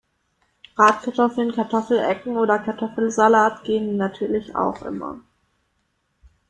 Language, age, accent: German, 19-29, Deutschland Deutsch